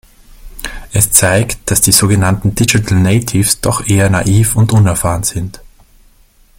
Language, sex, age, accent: German, male, 19-29, Österreichisches Deutsch